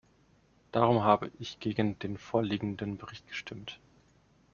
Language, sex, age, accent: German, male, 19-29, Deutschland Deutsch